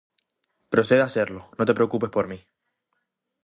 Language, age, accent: Spanish, 19-29, España: Islas Canarias